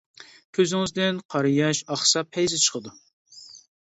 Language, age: Uyghur, 30-39